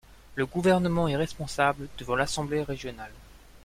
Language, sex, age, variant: French, male, 19-29, Français de métropole